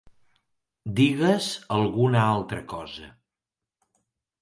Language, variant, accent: Catalan, Central, tarragoní